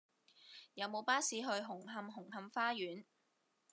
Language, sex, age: Cantonese, female, 30-39